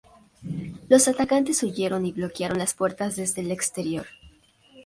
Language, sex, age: Spanish, female, under 19